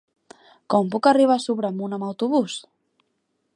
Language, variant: Catalan, Central